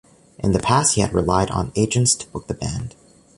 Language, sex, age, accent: English, male, 19-29, United States English